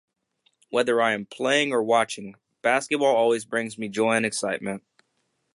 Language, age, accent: English, under 19, United States English